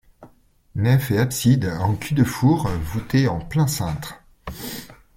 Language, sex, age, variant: French, male, 40-49, Français de métropole